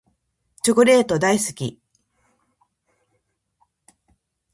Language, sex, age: Japanese, female, 50-59